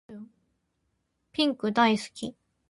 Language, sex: Japanese, female